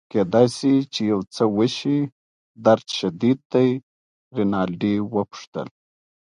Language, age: Pashto, 30-39